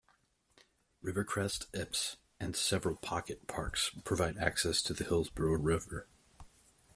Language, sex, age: English, male, 40-49